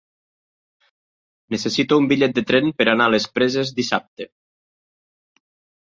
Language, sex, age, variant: Catalan, male, 50-59, Nord-Occidental